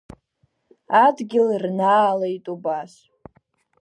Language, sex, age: Abkhazian, female, under 19